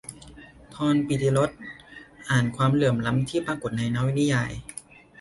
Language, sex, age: Thai, male, 19-29